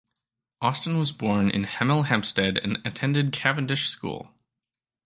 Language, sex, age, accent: English, male, 19-29, Canadian English